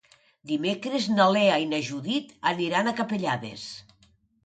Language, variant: Catalan, Nord-Occidental